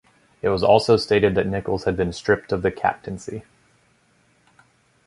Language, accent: English, United States English